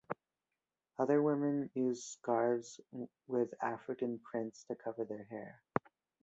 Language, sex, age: English, male, 19-29